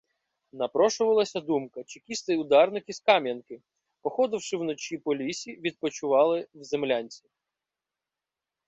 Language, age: Ukrainian, 19-29